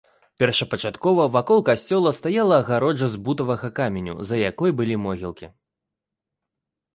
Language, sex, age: Belarusian, male, 19-29